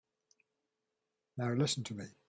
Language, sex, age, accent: English, male, 70-79, England English